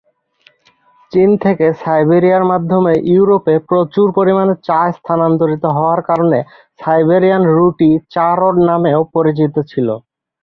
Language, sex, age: Bengali, male, 30-39